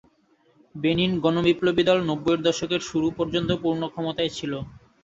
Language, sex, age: Bengali, male, 19-29